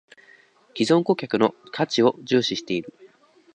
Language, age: Japanese, 19-29